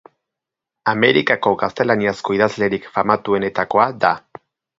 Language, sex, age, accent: Basque, male, 30-39, Erdialdekoa edo Nafarra (Gipuzkoa, Nafarroa)